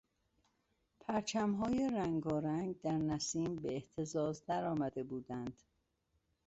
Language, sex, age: Persian, female, 40-49